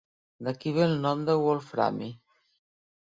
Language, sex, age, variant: Catalan, female, 50-59, Central